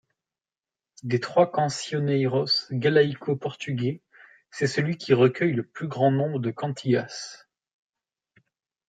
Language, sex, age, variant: French, male, 19-29, Français de métropole